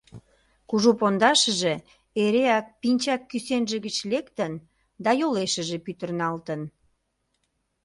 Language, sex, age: Mari, female, 40-49